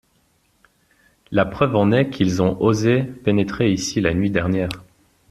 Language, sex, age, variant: French, male, 30-39, Français de métropole